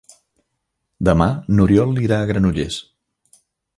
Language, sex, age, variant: Catalan, male, 50-59, Central